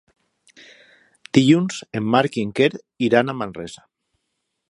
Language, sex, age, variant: Catalan, male, 40-49, Valencià meridional